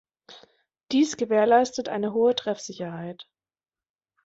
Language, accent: German, Deutschland Deutsch